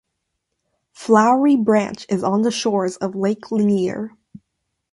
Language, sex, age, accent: English, female, 19-29, United States English